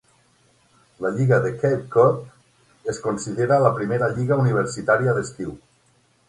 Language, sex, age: Catalan, male, 50-59